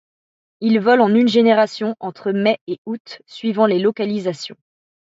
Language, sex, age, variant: French, female, 19-29, Français de métropole